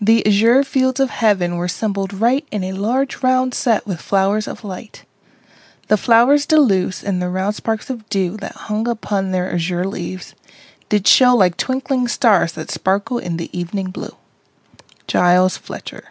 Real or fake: real